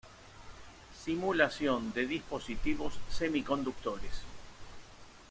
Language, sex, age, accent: Spanish, male, 60-69, Rioplatense: Argentina, Uruguay, este de Bolivia, Paraguay